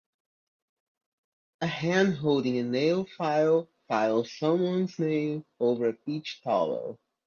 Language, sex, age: English, male, 19-29